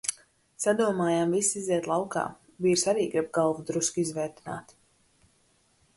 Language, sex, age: Latvian, female, 19-29